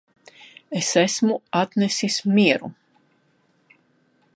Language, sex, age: Latvian, female, 50-59